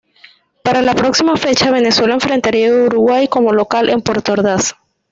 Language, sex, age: Spanish, female, 19-29